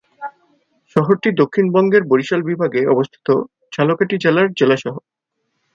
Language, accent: Bengali, Native